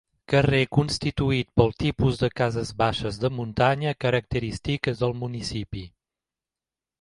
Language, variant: Catalan, Septentrional